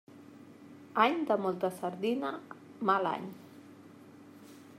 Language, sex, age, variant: Catalan, female, 40-49, Central